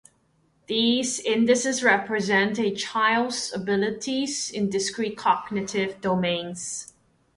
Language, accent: English, Hong Kong English